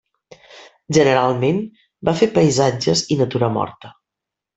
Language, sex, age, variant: Catalan, female, 40-49, Central